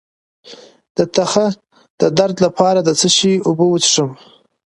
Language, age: Pashto, 19-29